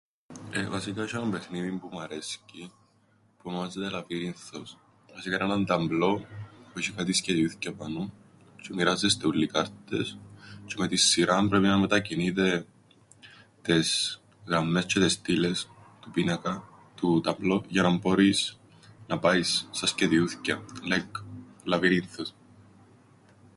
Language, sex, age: Greek, male, 19-29